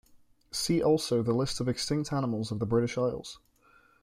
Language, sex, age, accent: English, male, 19-29, England English